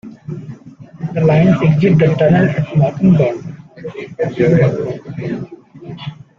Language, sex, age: English, male, 19-29